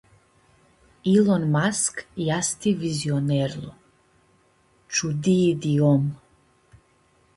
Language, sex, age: Aromanian, female, 30-39